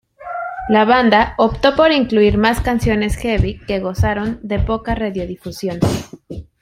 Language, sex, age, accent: Spanish, female, 30-39, México